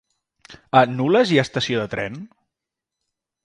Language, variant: Catalan, Central